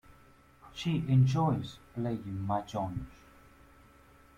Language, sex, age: English, male, 30-39